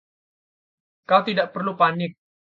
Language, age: Indonesian, 19-29